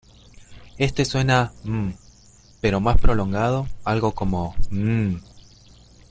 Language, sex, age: Spanish, male, 30-39